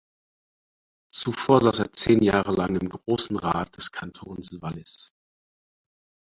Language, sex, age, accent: German, male, 30-39, Deutschland Deutsch